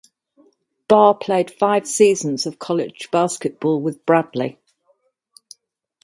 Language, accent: English, England English